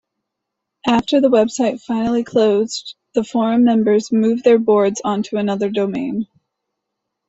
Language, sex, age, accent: English, female, 30-39, United States English